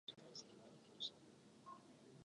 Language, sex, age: Japanese, female, 19-29